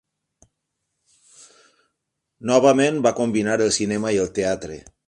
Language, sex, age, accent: Catalan, male, 50-59, valencià